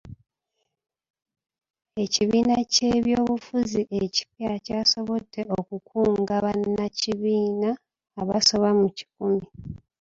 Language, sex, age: Ganda, female, 30-39